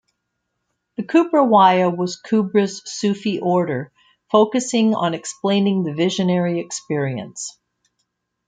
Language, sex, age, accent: English, female, 60-69, Canadian English